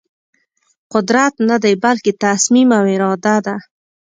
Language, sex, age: Pashto, female, 19-29